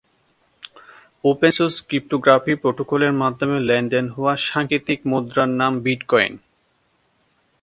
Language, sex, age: Bengali, male, 19-29